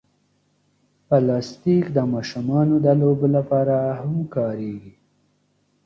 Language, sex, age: Pashto, male, 19-29